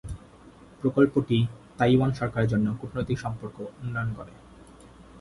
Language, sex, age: Bengali, male, 19-29